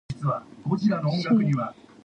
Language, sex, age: English, female, 19-29